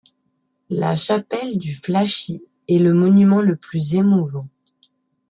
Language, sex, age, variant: French, female, 19-29, Français de métropole